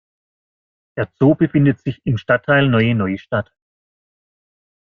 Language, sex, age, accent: German, male, 40-49, Deutschland Deutsch